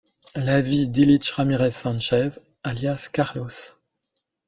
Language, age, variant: French, 40-49, Français de métropole